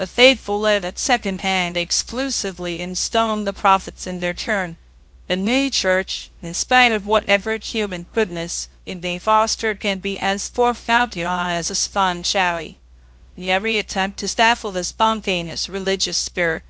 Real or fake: fake